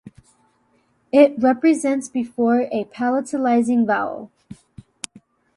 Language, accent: English, United States English